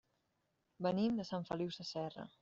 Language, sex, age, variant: Catalan, female, 30-39, Central